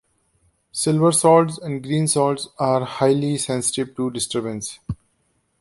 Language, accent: English, India and South Asia (India, Pakistan, Sri Lanka)